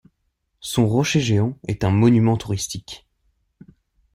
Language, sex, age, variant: French, male, 19-29, Français de métropole